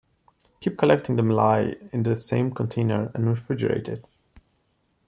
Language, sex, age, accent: English, male, 19-29, United States English